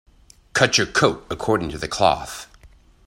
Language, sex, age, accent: English, male, 19-29, United States English